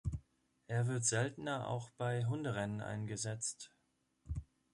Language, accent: German, Deutschland Deutsch